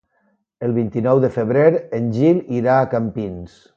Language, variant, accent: Catalan, Valencià meridional, valencià